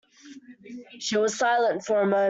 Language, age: English, under 19